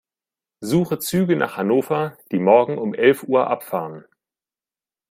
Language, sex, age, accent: German, male, 19-29, Deutschland Deutsch